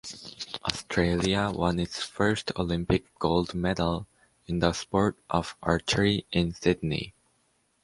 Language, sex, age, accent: English, male, under 19, United States English